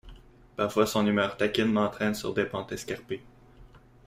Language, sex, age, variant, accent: French, male, 19-29, Français d'Amérique du Nord, Français du Canada